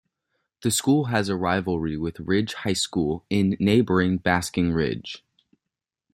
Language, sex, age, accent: English, male, under 19, United States English